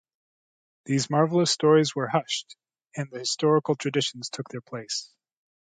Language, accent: English, United States English